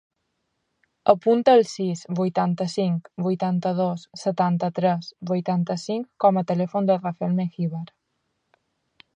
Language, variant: Catalan, Balear